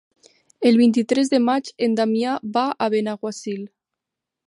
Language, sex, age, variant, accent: Catalan, female, 19-29, Central, central; nord-occidental; septentrional